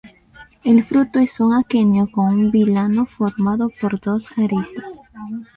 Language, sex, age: Spanish, female, under 19